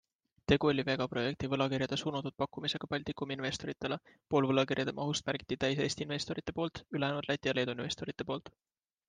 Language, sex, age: Estonian, male, 19-29